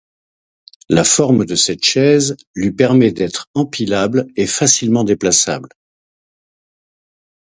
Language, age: French, 50-59